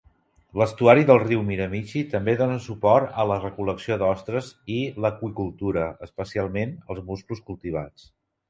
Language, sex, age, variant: Catalan, male, 50-59, Central